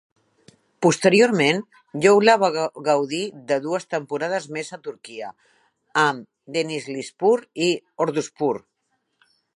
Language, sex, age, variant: Catalan, female, 60-69, Central